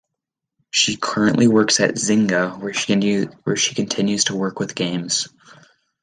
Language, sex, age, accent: English, male, under 19, United States English